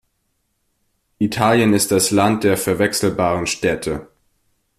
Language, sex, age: German, male, under 19